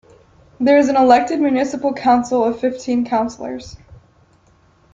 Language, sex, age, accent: English, female, under 19, United States English